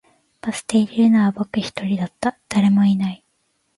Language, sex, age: Japanese, female, 19-29